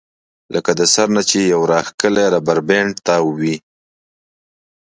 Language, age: Pashto, 30-39